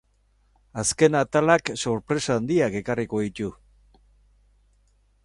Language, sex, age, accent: Basque, male, 60-69, Mendebalekoa (Araba, Bizkaia, Gipuzkoako mendebaleko herri batzuk)